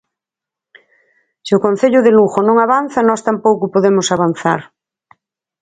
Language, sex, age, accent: Galician, female, 40-49, Central (gheada)